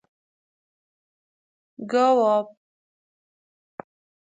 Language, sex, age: Persian, female, 19-29